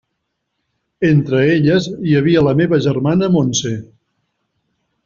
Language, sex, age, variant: Catalan, male, 50-59, Central